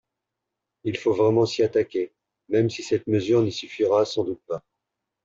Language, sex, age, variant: French, male, 40-49, Français de métropole